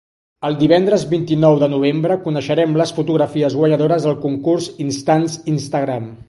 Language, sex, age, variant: Catalan, male, 50-59, Central